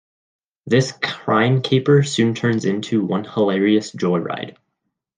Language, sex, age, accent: English, male, 19-29, United States English